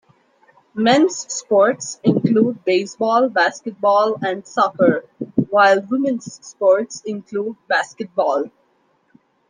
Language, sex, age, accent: English, female, 19-29, India and South Asia (India, Pakistan, Sri Lanka)